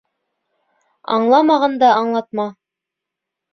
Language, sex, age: Bashkir, female, 19-29